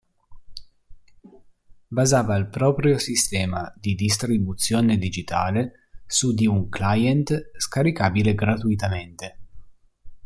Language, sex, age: Italian, male, 19-29